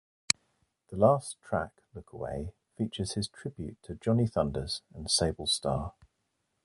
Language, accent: English, England English